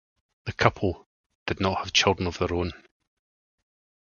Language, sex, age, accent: English, male, 50-59, Scottish English